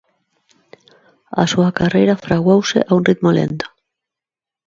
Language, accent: Galician, Neofalante